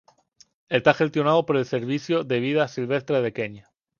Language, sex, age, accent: Spanish, male, 19-29, España: Islas Canarias